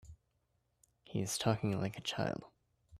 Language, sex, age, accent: English, male, 19-29, United States English